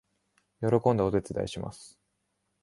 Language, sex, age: Japanese, male, 19-29